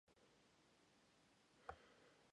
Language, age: English, 19-29